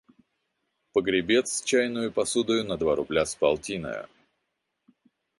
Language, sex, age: Russian, male, 30-39